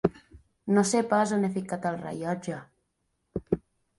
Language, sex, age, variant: Catalan, male, 40-49, Central